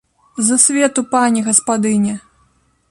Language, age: Belarusian, 19-29